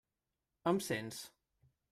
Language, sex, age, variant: Catalan, male, 19-29, Central